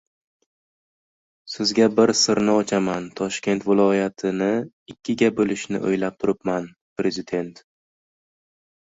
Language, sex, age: Uzbek, male, 19-29